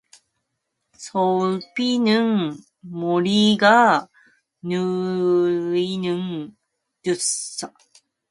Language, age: Korean, 19-29